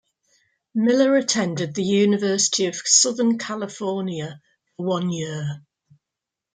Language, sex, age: English, female, 50-59